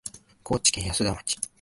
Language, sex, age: Japanese, male, 19-29